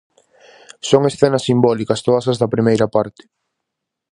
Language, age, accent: Galician, 19-29, Normativo (estándar)